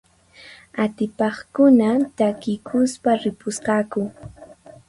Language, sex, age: Puno Quechua, female, 19-29